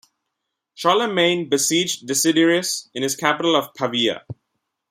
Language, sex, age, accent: English, male, under 19, India and South Asia (India, Pakistan, Sri Lanka)